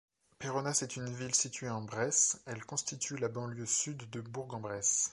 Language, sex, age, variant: French, male, 19-29, Français de métropole